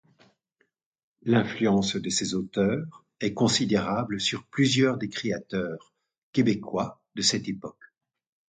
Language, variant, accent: French, Français d'Europe, Français de Belgique